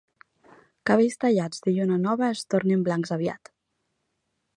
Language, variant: Catalan, Nord-Occidental